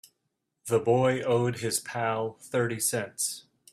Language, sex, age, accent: English, male, 30-39, United States English